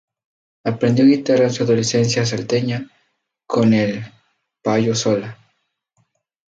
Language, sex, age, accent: Spanish, male, 19-29, México